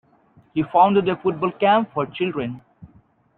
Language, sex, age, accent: English, male, 19-29, England English